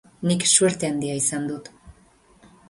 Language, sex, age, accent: Basque, female, 50-59, Mendebalekoa (Araba, Bizkaia, Gipuzkoako mendebaleko herri batzuk)